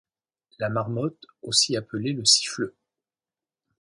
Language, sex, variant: French, male, Français de métropole